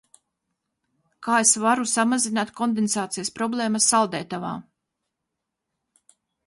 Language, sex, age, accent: Latvian, female, 50-59, Latgaliešu